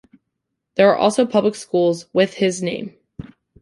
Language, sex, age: English, female, 19-29